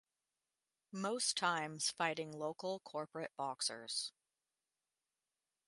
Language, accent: English, United States English